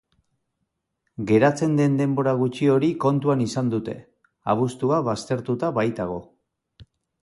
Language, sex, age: Basque, male, 40-49